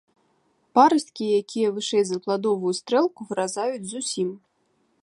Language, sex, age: Belarusian, female, 19-29